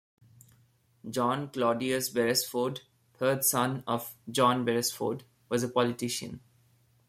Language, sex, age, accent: English, male, 19-29, India and South Asia (India, Pakistan, Sri Lanka)